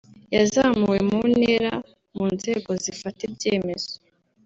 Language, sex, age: Kinyarwanda, female, 19-29